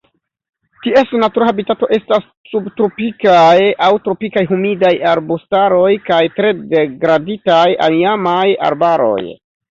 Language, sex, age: Esperanto, male, 30-39